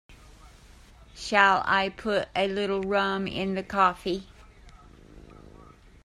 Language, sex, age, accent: English, female, 60-69, United States English